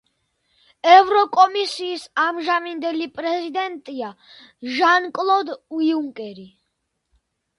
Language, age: Georgian, under 19